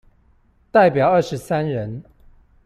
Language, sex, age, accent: Chinese, male, 40-49, 出生地：臺北市